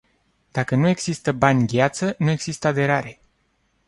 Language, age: Romanian, 19-29